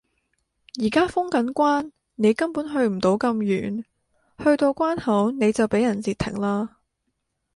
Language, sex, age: Cantonese, female, 19-29